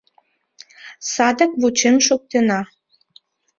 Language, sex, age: Mari, female, 19-29